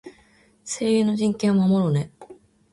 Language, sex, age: Japanese, female, 19-29